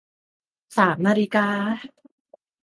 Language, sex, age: Thai, female, 19-29